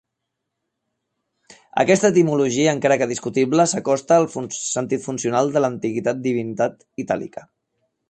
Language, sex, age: Catalan, male, 30-39